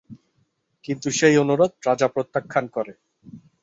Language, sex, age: Bengali, male, 30-39